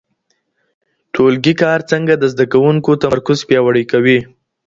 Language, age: Pashto, under 19